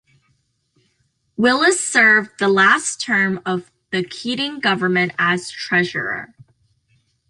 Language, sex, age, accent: English, female, under 19, United States English